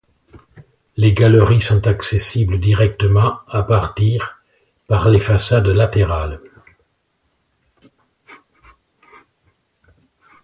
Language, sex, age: French, male, 70-79